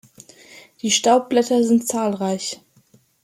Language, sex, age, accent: German, female, 19-29, Deutschland Deutsch